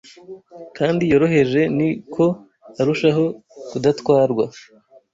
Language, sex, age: Kinyarwanda, male, 19-29